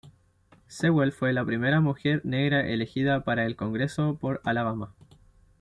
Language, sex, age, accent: Spanish, male, 19-29, Chileno: Chile, Cuyo